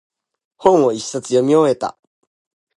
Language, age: Japanese, under 19